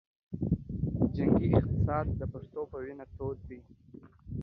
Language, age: Pashto, under 19